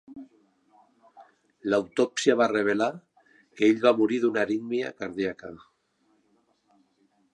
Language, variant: Catalan, Central